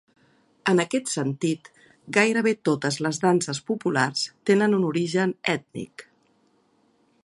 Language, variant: Catalan, Central